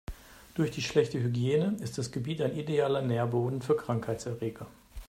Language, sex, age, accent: German, male, 50-59, Deutschland Deutsch